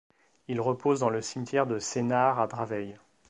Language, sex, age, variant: French, male, 50-59, Français de métropole